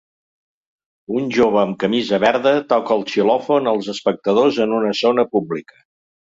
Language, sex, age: Catalan, male, 70-79